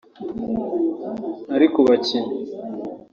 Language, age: Kinyarwanda, 19-29